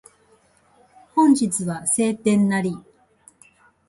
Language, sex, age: Japanese, female, 60-69